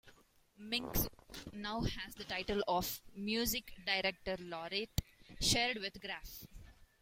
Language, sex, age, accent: English, female, 19-29, India and South Asia (India, Pakistan, Sri Lanka)